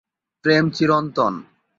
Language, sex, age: Bengali, male, 19-29